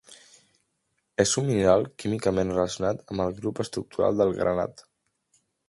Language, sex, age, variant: Catalan, male, under 19, Central